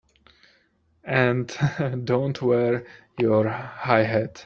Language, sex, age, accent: English, male, 30-39, United States English